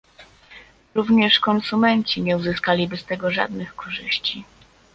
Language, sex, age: Polish, female, 19-29